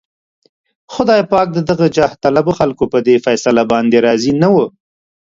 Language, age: Pashto, 30-39